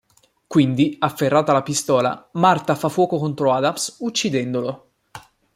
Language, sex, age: Italian, male, 19-29